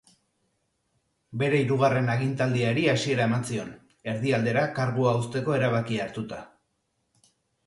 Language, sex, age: Basque, male, 40-49